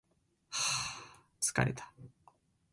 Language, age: Japanese, 19-29